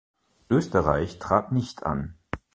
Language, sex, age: German, male, 40-49